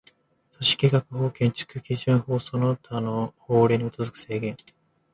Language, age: Japanese, 19-29